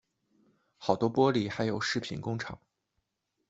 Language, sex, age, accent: Chinese, male, 19-29, 出生地：辽宁省